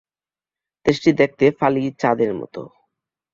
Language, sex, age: Bengali, male, under 19